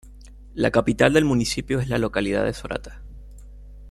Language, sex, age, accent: Spanish, male, 30-39, Caribe: Cuba, Venezuela, Puerto Rico, República Dominicana, Panamá, Colombia caribeña, México caribeño, Costa del golfo de México